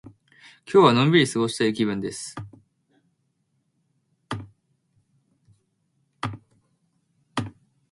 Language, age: Japanese, 19-29